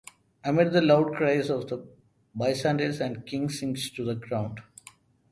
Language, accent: English, India and South Asia (India, Pakistan, Sri Lanka)